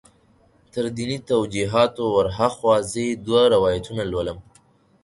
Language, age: Pashto, 19-29